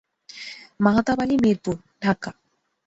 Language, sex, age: Bengali, female, 19-29